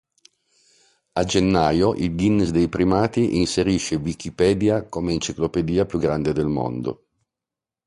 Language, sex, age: Italian, male, 50-59